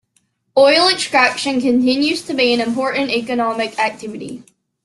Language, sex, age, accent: English, male, 40-49, United States English